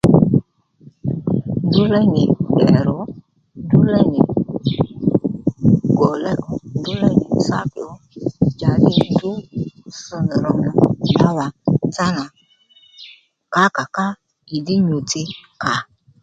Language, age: Lendu, 40-49